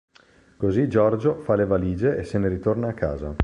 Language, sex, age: Italian, male, 30-39